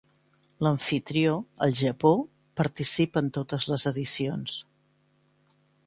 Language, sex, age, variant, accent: Catalan, female, 50-59, Central, central